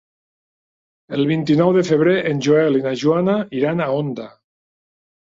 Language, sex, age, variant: Catalan, male, 40-49, Nord-Occidental